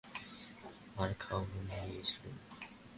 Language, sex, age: Bengali, male, under 19